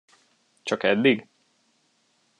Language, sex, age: Hungarian, male, 19-29